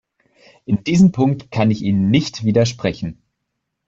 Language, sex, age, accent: German, male, 19-29, Deutschland Deutsch